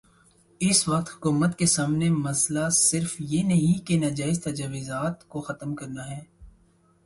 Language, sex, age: Urdu, male, 19-29